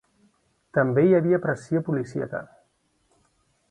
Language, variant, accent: Catalan, Central, central